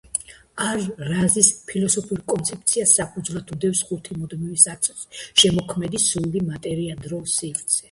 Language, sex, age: Georgian, female, 60-69